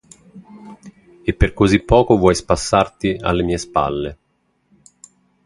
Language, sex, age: Italian, male, 40-49